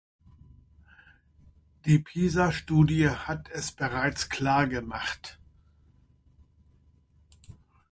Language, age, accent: German, 60-69, Deutschland Deutsch